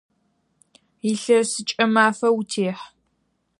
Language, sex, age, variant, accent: Adyghe, female, under 19, Адыгабзэ (Кирил, пстэумэ зэдыряе), Кıэмгуй (Çemguy)